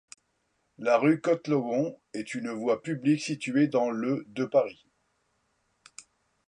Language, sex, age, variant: French, male, 60-69, Français de métropole